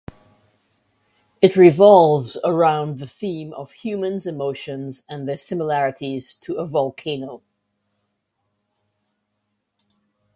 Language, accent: English, West Indies and Bermuda (Bahamas, Bermuda, Jamaica, Trinidad)